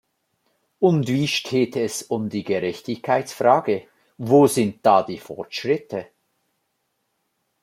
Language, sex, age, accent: German, male, 50-59, Schweizerdeutsch